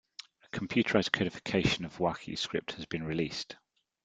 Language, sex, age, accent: English, male, 40-49, England English